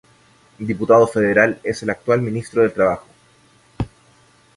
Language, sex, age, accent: Spanish, male, 30-39, Chileno: Chile, Cuyo